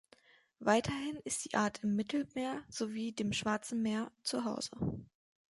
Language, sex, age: German, female, 19-29